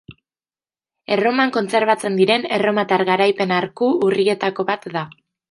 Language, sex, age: Basque, female, 19-29